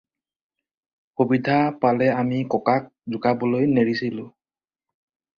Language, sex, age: Assamese, male, 19-29